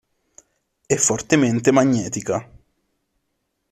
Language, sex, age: Italian, male, 19-29